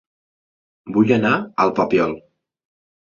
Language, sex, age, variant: Catalan, male, 40-49, Central